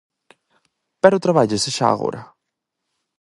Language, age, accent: Galician, under 19, Central (gheada); Oriental (común en zona oriental)